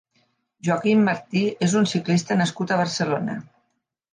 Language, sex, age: Catalan, female, 50-59